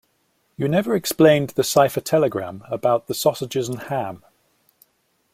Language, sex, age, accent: English, male, 40-49, England English